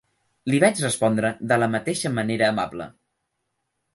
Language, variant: Catalan, Central